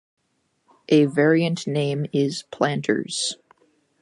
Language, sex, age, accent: English, male, under 19, United States English